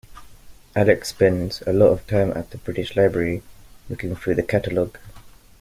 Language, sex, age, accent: English, male, 19-29, England English